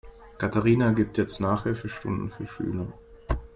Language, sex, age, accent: German, male, 30-39, Deutschland Deutsch